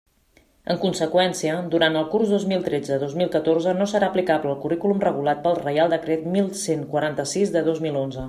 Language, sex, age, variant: Catalan, female, 40-49, Central